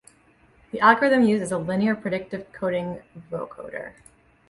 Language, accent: English, United States English